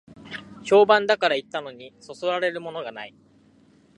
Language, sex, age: Japanese, male, 19-29